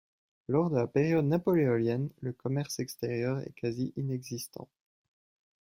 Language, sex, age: French, male, 19-29